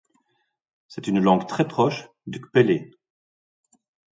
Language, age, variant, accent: French, 40-49, Français d'Europe, Français de Belgique